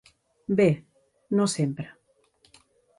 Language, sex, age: Catalan, female, 50-59